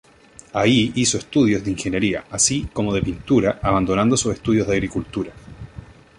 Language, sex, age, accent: Spanish, male, 19-29, Chileno: Chile, Cuyo